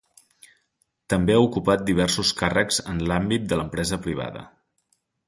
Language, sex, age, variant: Catalan, male, 19-29, Central